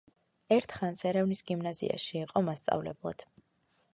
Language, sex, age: Georgian, female, 19-29